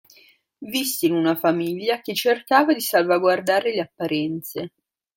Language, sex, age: Italian, female, 19-29